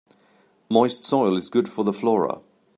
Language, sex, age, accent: English, male, 30-39, England English